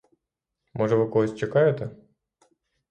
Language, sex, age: Ukrainian, male, 30-39